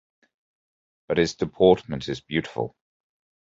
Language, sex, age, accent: English, male, 30-39, England English